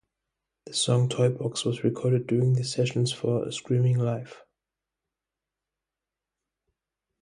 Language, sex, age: English, male, 19-29